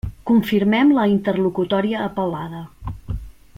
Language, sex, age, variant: Catalan, female, 40-49, Central